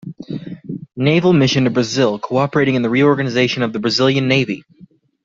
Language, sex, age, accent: English, male, 19-29, United States English